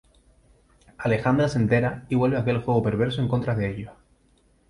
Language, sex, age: Spanish, male, 19-29